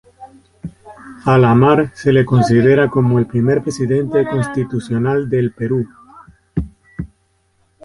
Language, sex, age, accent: Spanish, male, 30-39, España: Centro-Sur peninsular (Madrid, Toledo, Castilla-La Mancha)